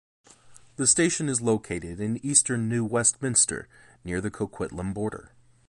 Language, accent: English, United States English